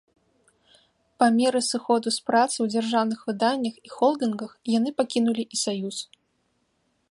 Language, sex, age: Belarusian, female, 19-29